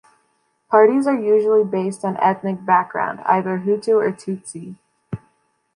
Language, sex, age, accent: English, female, under 19, United States English